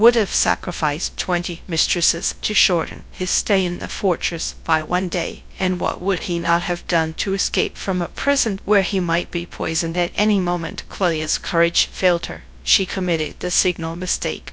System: TTS, GradTTS